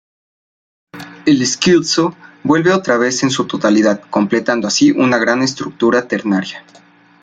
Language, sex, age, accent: Spanish, male, 19-29, México